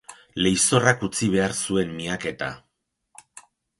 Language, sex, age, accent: Basque, male, 60-69, Erdialdekoa edo Nafarra (Gipuzkoa, Nafarroa)